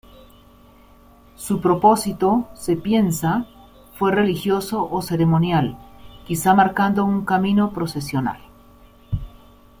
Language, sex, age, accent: Spanish, female, 50-59, Andino-Pacífico: Colombia, Perú, Ecuador, oeste de Bolivia y Venezuela andina